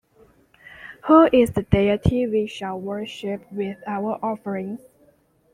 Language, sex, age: English, female, 19-29